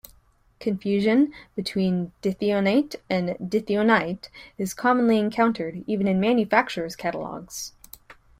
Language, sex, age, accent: English, female, 19-29, United States English